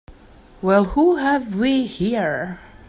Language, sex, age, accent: English, female, 19-29, England English